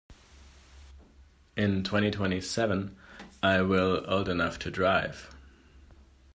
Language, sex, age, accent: English, male, 30-39, United States English